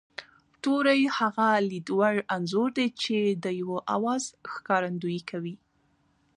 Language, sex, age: Pashto, female, 19-29